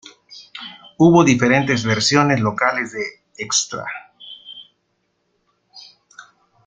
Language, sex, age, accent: Spanish, male, 50-59, México